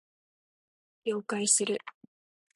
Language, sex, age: Japanese, female, under 19